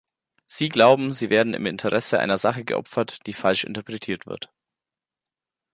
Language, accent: German, Deutschland Deutsch